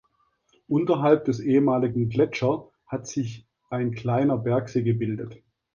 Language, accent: German, Deutschland Deutsch; Süddeutsch